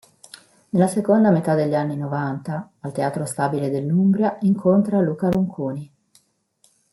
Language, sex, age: Italian, female, 40-49